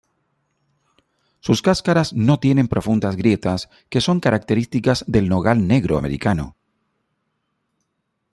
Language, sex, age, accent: Spanish, male, 50-59, América central